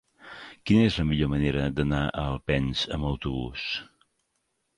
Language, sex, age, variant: Catalan, male, 50-59, Central